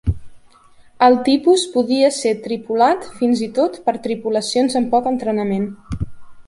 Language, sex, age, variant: Catalan, female, 19-29, Central